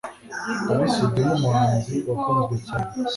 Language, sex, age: Kinyarwanda, male, 19-29